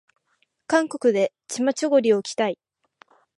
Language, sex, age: Japanese, female, under 19